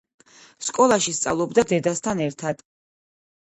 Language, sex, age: Georgian, female, 40-49